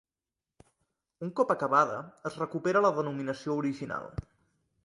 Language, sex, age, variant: Catalan, male, 19-29, Central